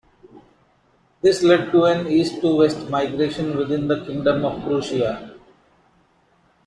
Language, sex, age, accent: English, male, 40-49, India and South Asia (India, Pakistan, Sri Lanka)